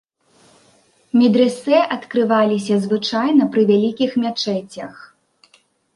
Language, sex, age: Belarusian, female, 19-29